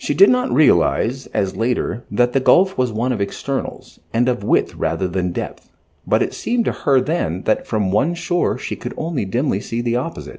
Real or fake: real